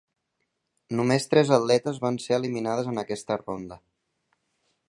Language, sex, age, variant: Catalan, male, 19-29, Central